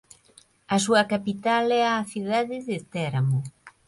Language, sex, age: Galician, female, 50-59